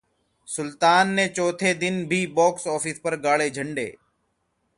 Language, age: Hindi, 30-39